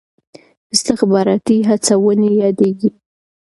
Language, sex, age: Pashto, female, 19-29